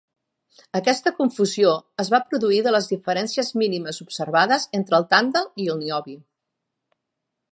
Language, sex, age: Catalan, female, 50-59